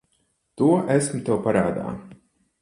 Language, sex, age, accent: Latvian, male, 30-39, Riga